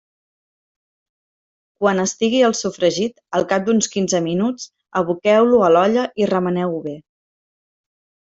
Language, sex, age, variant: Catalan, female, 30-39, Central